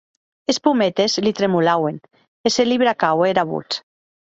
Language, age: Occitan, 50-59